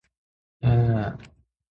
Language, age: Japanese, 19-29